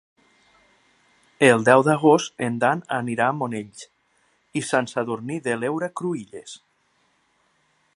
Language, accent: Catalan, Lleidatà